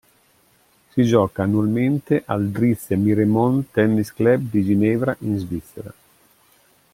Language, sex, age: Italian, male, 50-59